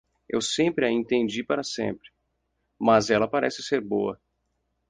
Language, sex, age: Portuguese, male, 19-29